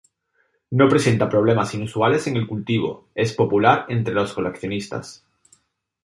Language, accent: Spanish, España: Sur peninsular (Andalucia, Extremadura, Murcia)